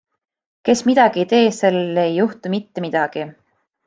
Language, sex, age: Estonian, female, 19-29